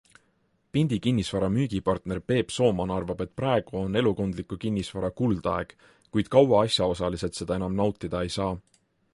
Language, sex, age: Estonian, male, 19-29